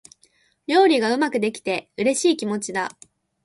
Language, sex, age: Japanese, female, 19-29